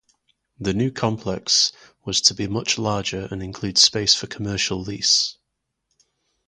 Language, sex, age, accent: English, male, 30-39, England English